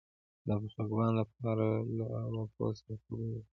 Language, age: Pashto, 19-29